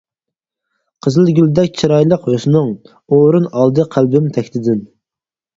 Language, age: Uyghur, 30-39